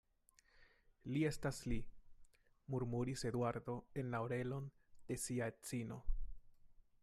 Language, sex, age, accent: Esperanto, male, 19-29, Internacia